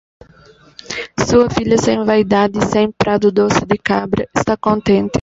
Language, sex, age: Portuguese, female, 19-29